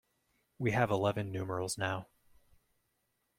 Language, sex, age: English, male, 30-39